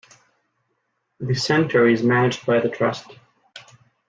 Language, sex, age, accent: English, male, 19-29, United States English